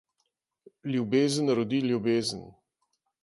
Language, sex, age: Slovenian, male, 60-69